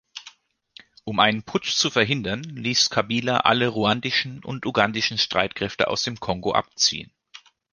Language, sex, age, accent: German, male, 30-39, Deutschland Deutsch